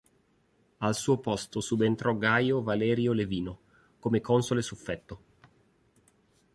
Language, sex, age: Italian, male, 30-39